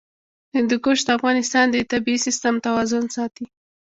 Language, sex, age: Pashto, female, 19-29